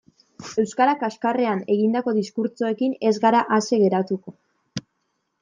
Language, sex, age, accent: Basque, female, 19-29, Mendebalekoa (Araba, Bizkaia, Gipuzkoako mendebaleko herri batzuk)